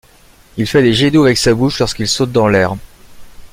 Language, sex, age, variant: French, male, 50-59, Français de métropole